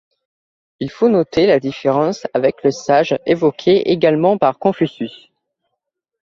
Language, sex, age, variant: French, male, under 19, Français de métropole